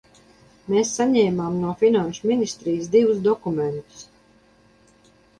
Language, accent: Latvian, Kurzeme